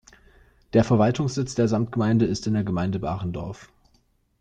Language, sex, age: German, male, 19-29